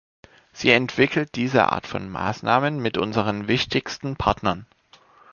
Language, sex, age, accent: German, male, 30-39, Deutschland Deutsch